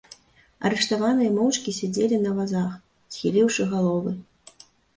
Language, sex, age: Belarusian, female, 30-39